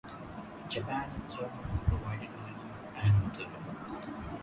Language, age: English, under 19